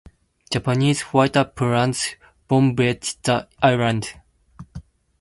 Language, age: English, 19-29